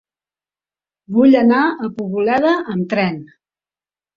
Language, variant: Catalan, Central